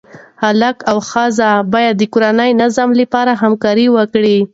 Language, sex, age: Pashto, female, 19-29